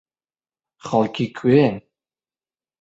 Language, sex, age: Central Kurdish, male, 19-29